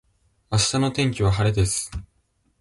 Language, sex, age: Japanese, male, under 19